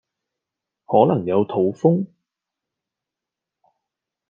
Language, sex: Cantonese, male